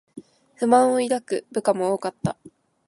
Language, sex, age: Japanese, female, 19-29